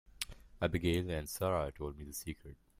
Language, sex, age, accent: English, male, 19-29, India and South Asia (India, Pakistan, Sri Lanka)